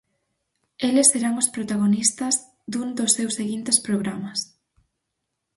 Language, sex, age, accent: Galician, female, 19-29, Normativo (estándar)